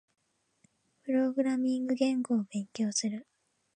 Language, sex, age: Japanese, female, under 19